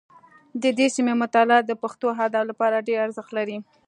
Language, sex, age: Pashto, female, 30-39